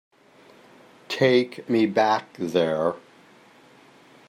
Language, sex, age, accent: English, male, 70-79, United States English